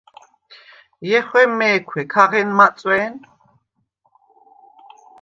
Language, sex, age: Svan, female, 50-59